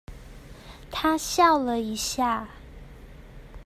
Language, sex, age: Chinese, female, 30-39